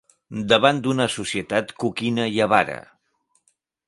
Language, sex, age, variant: Catalan, male, 50-59, Central